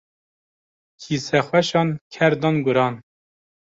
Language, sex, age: Kurdish, male, 19-29